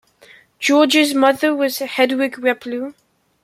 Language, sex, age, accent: English, male, under 19, England English